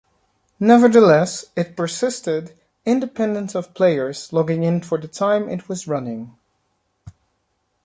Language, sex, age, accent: English, male, 30-39, England English